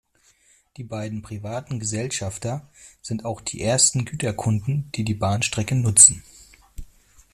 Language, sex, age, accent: German, male, 40-49, Deutschland Deutsch